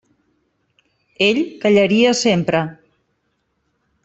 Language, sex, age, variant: Catalan, female, 50-59, Central